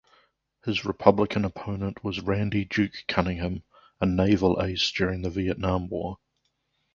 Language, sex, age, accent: English, male, 30-39, New Zealand English